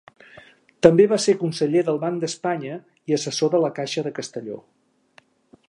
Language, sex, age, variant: Catalan, male, 60-69, Central